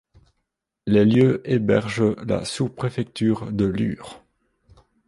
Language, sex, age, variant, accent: French, male, 30-39, Français d'Europe, Français de Belgique